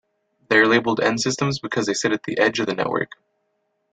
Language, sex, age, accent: English, male, under 19, United States English